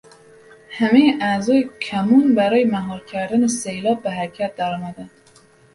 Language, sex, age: Persian, female, 19-29